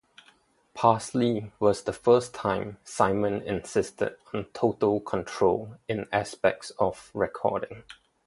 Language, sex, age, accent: English, male, 19-29, Singaporean English